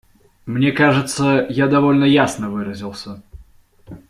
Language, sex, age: Russian, male, 19-29